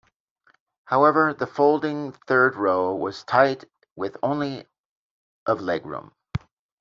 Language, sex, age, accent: English, male, 50-59, United States English